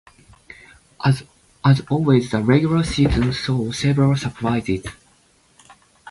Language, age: English, 19-29